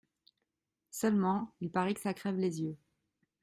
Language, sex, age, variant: French, female, 19-29, Français de métropole